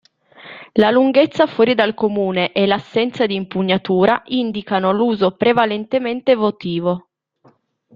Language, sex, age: Italian, male, 30-39